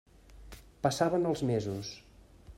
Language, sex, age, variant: Catalan, male, 50-59, Central